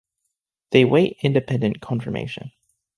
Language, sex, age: English, male, 19-29